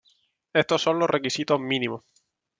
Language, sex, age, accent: Spanish, male, 19-29, España: Sur peninsular (Andalucia, Extremadura, Murcia)